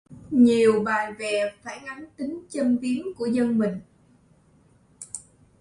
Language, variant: Vietnamese, Sài Gòn